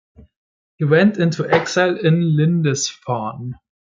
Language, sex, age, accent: English, male, 19-29, United States English